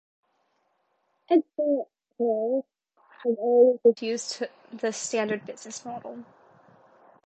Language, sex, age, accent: English, female, 19-29, United States English